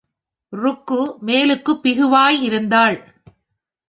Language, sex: Tamil, female